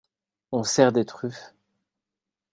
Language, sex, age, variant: French, male, 30-39, Français de métropole